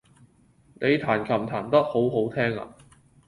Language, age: Cantonese, 19-29